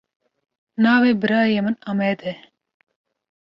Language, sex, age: Kurdish, female, 19-29